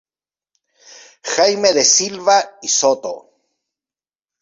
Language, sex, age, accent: Spanish, male, 50-59, Chileno: Chile, Cuyo